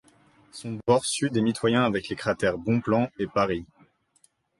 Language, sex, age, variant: French, male, 19-29, Français de métropole